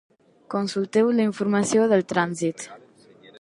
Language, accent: Catalan, gironí